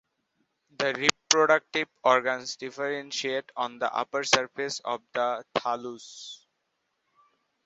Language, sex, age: English, male, 19-29